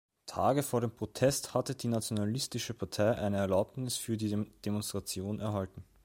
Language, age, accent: German, 19-29, Österreichisches Deutsch